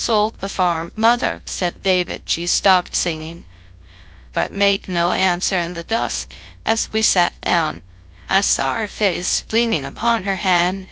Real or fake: fake